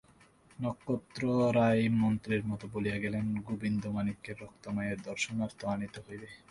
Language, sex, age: Bengali, male, 19-29